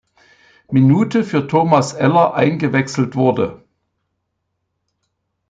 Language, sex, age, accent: German, male, 70-79, Deutschland Deutsch